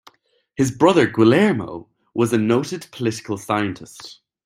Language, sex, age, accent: English, male, 19-29, Irish English